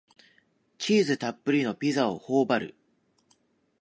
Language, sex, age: Japanese, male, 19-29